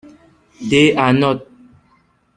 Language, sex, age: English, female, 30-39